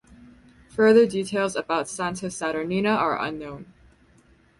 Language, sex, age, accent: English, female, 19-29, Canadian English